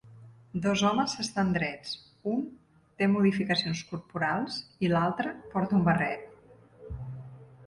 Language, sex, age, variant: Catalan, female, 40-49, Central